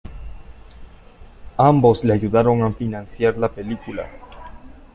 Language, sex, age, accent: Spanish, male, 19-29, América central